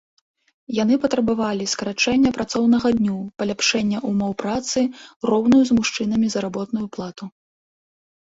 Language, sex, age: Belarusian, female, 19-29